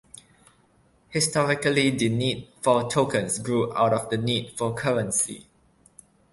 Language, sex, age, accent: English, male, 19-29, Malaysian English